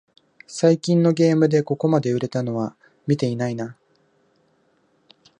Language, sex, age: Japanese, male, 19-29